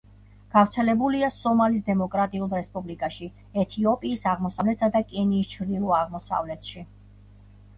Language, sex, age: Georgian, female, 40-49